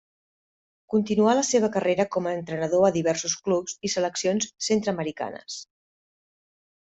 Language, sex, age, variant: Catalan, female, 50-59, Central